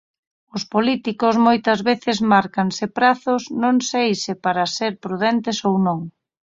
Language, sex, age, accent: Galician, female, 30-39, Normativo (estándar)